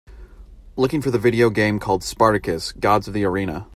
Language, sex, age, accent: English, male, 30-39, United States English